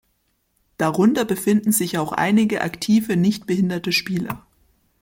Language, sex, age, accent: German, male, 19-29, Deutschland Deutsch